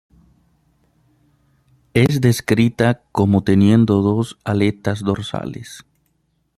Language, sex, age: Spanish, male, 30-39